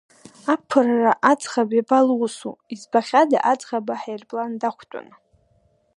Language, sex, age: Abkhazian, female, 19-29